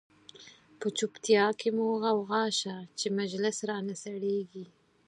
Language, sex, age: Pashto, female, 30-39